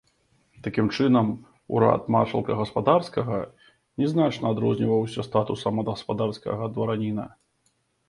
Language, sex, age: Belarusian, male, 30-39